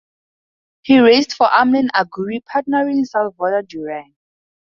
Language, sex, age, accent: English, female, under 19, Southern African (South Africa, Zimbabwe, Namibia)